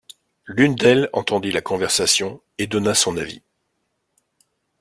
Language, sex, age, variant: French, male, 40-49, Français de métropole